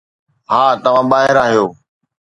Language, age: Sindhi, 40-49